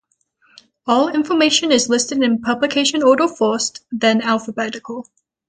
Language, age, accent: English, under 19, United States English